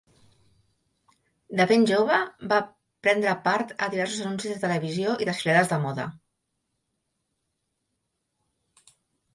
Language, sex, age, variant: Catalan, female, 40-49, Central